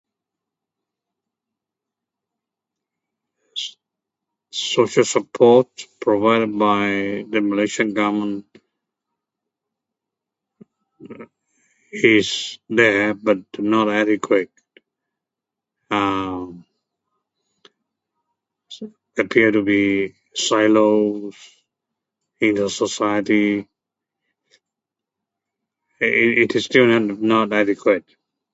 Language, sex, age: English, male, 70-79